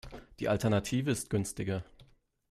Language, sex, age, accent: German, male, 19-29, Deutschland Deutsch